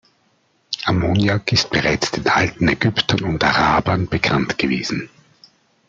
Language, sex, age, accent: German, male, 40-49, Österreichisches Deutsch